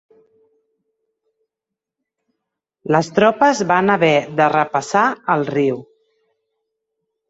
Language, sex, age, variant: Catalan, female, 50-59, Central